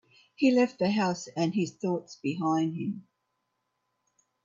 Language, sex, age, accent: English, female, 70-79, Australian English